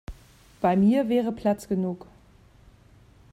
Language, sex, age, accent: German, female, 40-49, Deutschland Deutsch